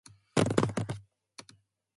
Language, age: English, 19-29